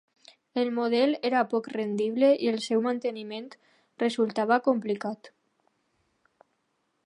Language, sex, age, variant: Catalan, female, under 19, Alacantí